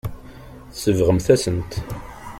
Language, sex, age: Kabyle, male, 40-49